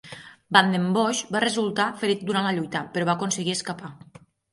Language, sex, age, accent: Catalan, female, 30-39, Ebrenc